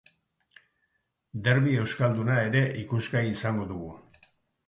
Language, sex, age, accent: Basque, male, 60-69, Erdialdekoa edo Nafarra (Gipuzkoa, Nafarroa)